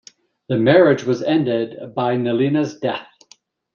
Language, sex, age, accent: English, male, 50-59, United States English